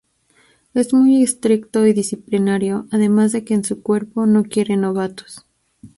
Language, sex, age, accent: Spanish, female, 19-29, México